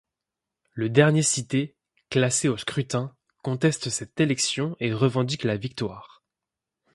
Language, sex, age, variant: French, male, 30-39, Français de métropole